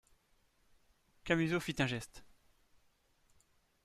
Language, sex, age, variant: French, male, 40-49, Français de métropole